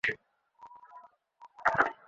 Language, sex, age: Bengali, male, 19-29